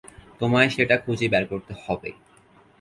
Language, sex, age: Bengali, male, 19-29